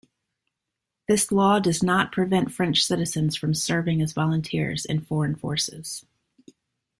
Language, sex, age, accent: English, female, 30-39, United States English